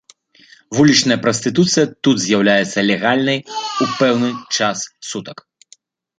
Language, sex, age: Belarusian, male, 40-49